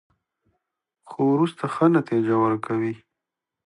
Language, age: Pashto, 30-39